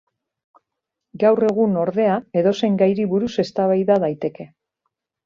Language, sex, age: Basque, female, 40-49